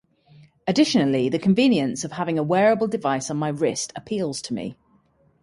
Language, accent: English, England English